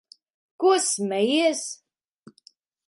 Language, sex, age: Latvian, female, under 19